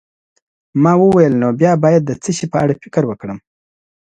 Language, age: Pashto, 30-39